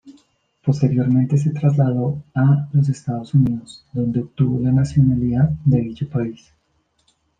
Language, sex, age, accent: Spanish, male, 30-39, Andino-Pacífico: Colombia, Perú, Ecuador, oeste de Bolivia y Venezuela andina